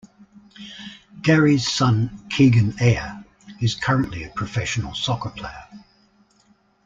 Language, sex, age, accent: English, male, 60-69, Australian English